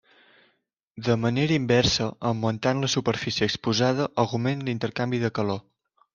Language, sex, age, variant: Catalan, male, under 19, Central